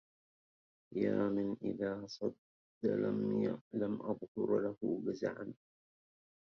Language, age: Arabic, 40-49